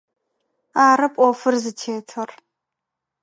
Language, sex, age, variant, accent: Adyghe, female, under 19, Адыгабзэ (Кирил, пстэумэ зэдыряе), Бжъэдыгъу (Bjeduğ)